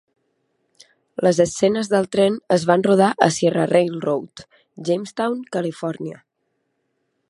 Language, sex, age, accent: Catalan, female, 19-29, balear; central